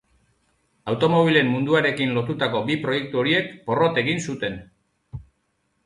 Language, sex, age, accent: Basque, male, 40-49, Mendebalekoa (Araba, Bizkaia, Gipuzkoako mendebaleko herri batzuk)